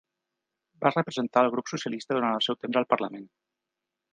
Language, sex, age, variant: Catalan, male, 30-39, Central